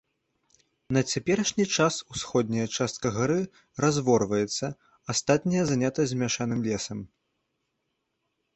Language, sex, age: Belarusian, male, 19-29